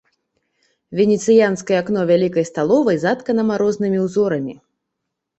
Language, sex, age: Belarusian, female, 30-39